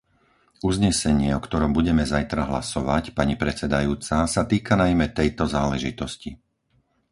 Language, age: Slovak, 50-59